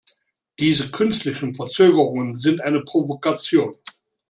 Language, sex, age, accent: German, male, 60-69, Deutschland Deutsch